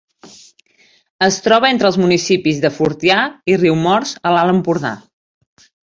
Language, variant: Catalan, Central